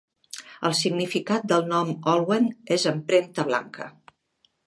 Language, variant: Catalan, Central